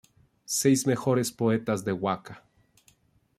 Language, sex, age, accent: Spanish, male, 40-49, México